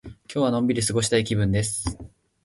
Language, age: Japanese, under 19